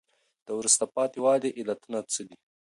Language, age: Pashto, 30-39